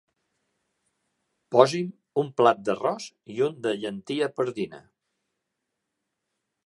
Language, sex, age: Catalan, male, 60-69